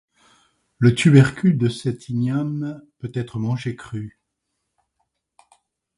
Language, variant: French, Français de métropole